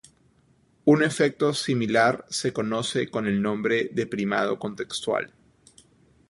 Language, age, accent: Spanish, 30-39, Andino-Pacífico: Colombia, Perú, Ecuador, oeste de Bolivia y Venezuela andina; Peru